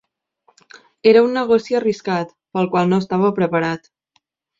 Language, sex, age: Catalan, female, 19-29